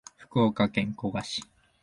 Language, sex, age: Japanese, male, 19-29